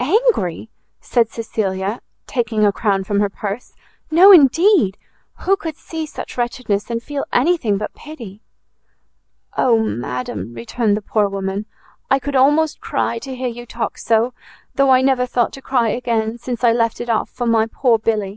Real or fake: real